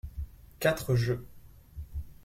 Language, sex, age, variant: French, male, 19-29, Français de métropole